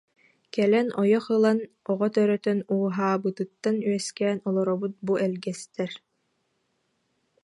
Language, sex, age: Yakut, female, 19-29